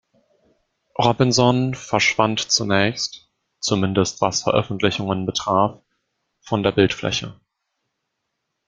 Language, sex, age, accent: German, male, 19-29, Deutschland Deutsch